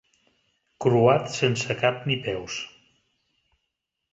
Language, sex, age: Catalan, male, 50-59